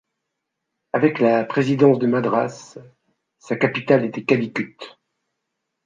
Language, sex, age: French, male, 60-69